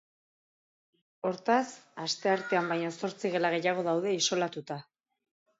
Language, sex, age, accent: Basque, female, 40-49, Erdialdekoa edo Nafarra (Gipuzkoa, Nafarroa)